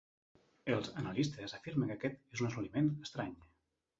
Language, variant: Catalan, Nord-Occidental